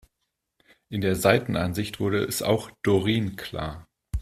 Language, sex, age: German, male, 40-49